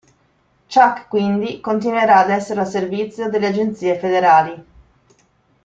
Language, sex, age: Italian, female, 40-49